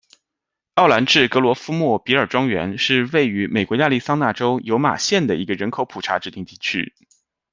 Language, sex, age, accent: Chinese, male, 30-39, 出生地：浙江省